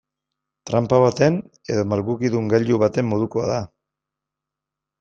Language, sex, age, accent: Basque, male, 50-59, Mendebalekoa (Araba, Bizkaia, Gipuzkoako mendebaleko herri batzuk)